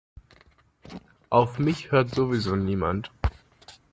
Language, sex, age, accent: German, male, 19-29, Deutschland Deutsch